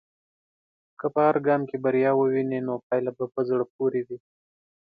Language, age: Pashto, 19-29